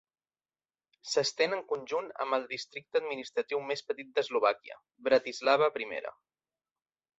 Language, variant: Catalan, Central